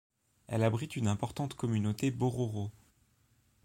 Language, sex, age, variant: French, male, 30-39, Français de métropole